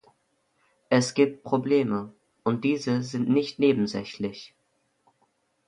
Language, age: German, 19-29